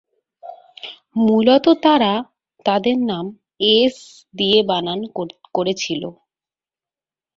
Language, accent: Bengali, Bengali